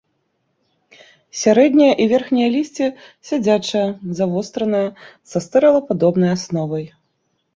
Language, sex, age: Belarusian, female, 30-39